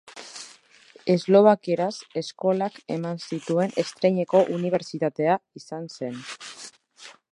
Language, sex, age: Basque, female, 30-39